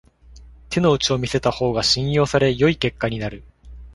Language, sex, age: Japanese, male, 19-29